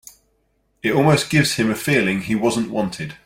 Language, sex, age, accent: English, male, 30-39, England English